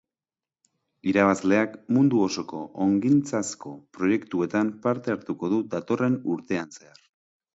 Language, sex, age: Basque, male, 30-39